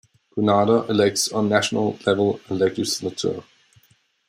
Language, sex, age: English, male, 19-29